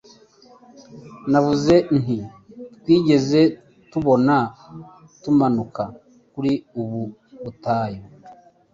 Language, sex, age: Kinyarwanda, male, 30-39